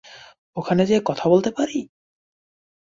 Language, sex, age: Bengali, male, 19-29